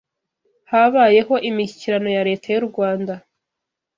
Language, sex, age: Kinyarwanda, female, 19-29